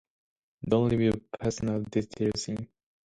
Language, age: English, 19-29